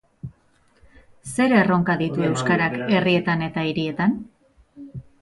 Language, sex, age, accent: Basque, male, 30-39, Mendebalekoa (Araba, Bizkaia, Gipuzkoako mendebaleko herri batzuk)